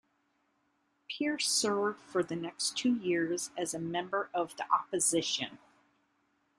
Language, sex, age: English, female, 50-59